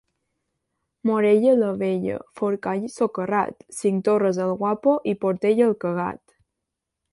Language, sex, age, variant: Catalan, female, under 19, Balear